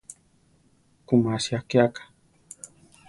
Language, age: Central Tarahumara, 19-29